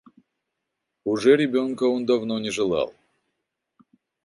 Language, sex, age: Russian, male, 30-39